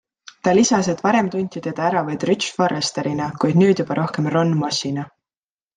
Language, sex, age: Estonian, female, 19-29